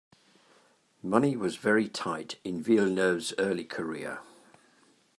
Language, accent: English, England English